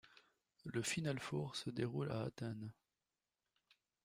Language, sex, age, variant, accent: French, male, 30-39, Français d'Europe, Français de Belgique